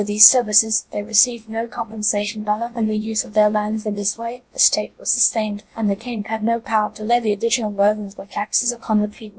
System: TTS, GlowTTS